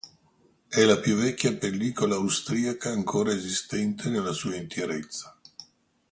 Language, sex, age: Italian, male, 60-69